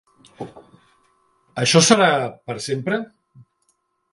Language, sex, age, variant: Catalan, male, 50-59, Central